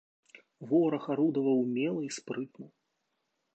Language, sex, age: Belarusian, male, 40-49